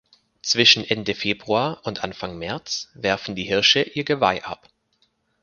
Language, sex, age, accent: German, male, 19-29, Deutschland Deutsch